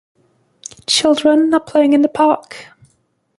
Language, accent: English, England English